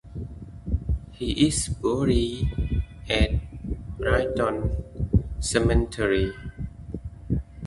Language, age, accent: English, 30-39, United States English